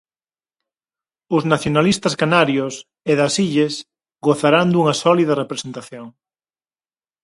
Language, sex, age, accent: Galician, male, 40-49, Normativo (estándar)